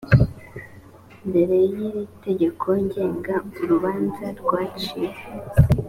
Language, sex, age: Kinyarwanda, female, 19-29